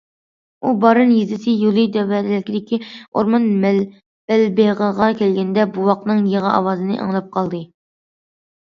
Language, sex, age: Uyghur, female, under 19